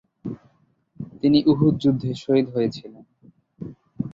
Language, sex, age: Bengali, male, 19-29